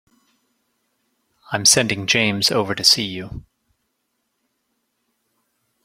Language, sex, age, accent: English, male, 30-39, United States English